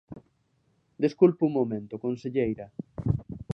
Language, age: Galician, 40-49